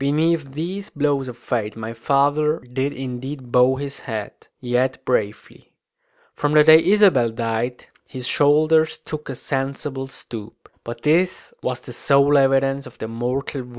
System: none